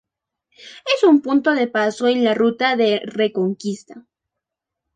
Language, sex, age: Spanish, female, 19-29